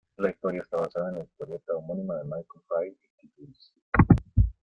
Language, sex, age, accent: Spanish, male, 50-59, América central